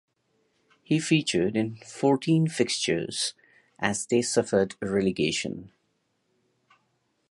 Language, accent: English, India and South Asia (India, Pakistan, Sri Lanka)